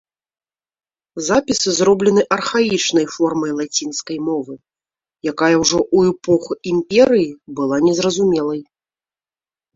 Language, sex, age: Belarusian, female, 30-39